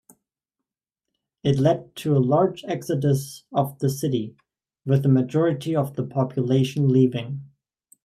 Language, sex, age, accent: English, male, 19-29, United States English